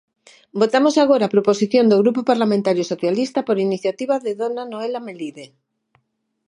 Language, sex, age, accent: Galician, female, 50-59, Atlántico (seseo e gheada)